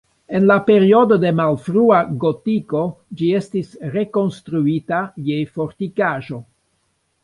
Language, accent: Esperanto, Internacia